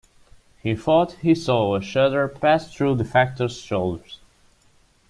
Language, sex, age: English, male, under 19